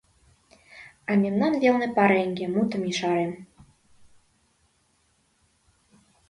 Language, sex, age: Mari, female, under 19